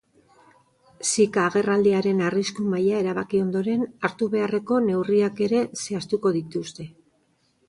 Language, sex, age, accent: Basque, female, 50-59, Mendebalekoa (Araba, Bizkaia, Gipuzkoako mendebaleko herri batzuk)